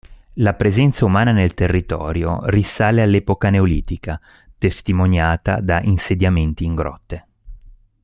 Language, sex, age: Italian, male, 40-49